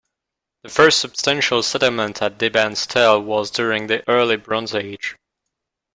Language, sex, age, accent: English, male, 19-29, United States English